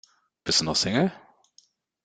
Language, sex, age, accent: German, male, 30-39, Deutschland Deutsch